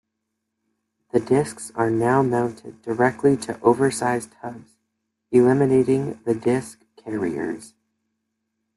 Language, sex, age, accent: English, male, under 19, United States English